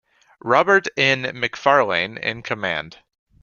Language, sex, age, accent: English, male, under 19, United States English